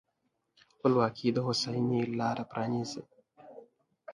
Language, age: Pashto, under 19